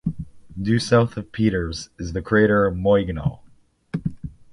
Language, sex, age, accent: English, male, 19-29, Canadian English